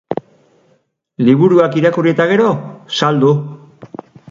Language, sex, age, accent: Basque, male, 40-49, Erdialdekoa edo Nafarra (Gipuzkoa, Nafarroa)